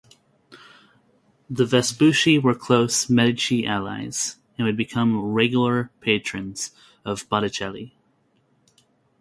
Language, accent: English, United States English